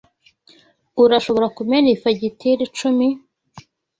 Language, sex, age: Kinyarwanda, female, 19-29